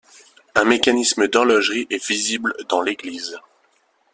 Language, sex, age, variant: French, male, 19-29, Français de métropole